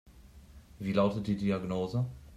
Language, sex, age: German, male, 30-39